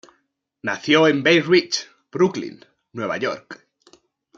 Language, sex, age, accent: Spanish, male, 19-29, España: Norte peninsular (Asturias, Castilla y León, Cantabria, País Vasco, Navarra, Aragón, La Rioja, Guadalajara, Cuenca)